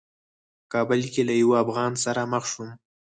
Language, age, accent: Pashto, 19-29, پکتیا ولایت، احمدزی